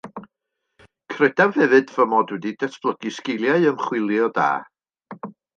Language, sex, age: Welsh, male, 60-69